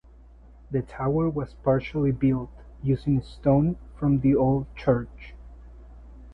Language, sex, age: English, male, 30-39